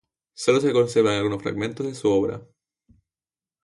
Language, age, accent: Spanish, 19-29, España: Islas Canarias